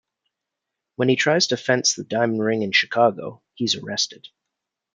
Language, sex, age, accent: English, male, 30-39, Canadian English